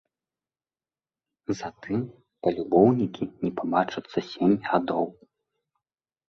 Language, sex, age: Belarusian, male, 30-39